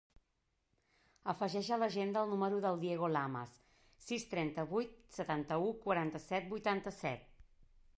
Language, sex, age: Catalan, female, 40-49